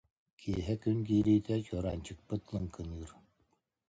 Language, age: Yakut, 50-59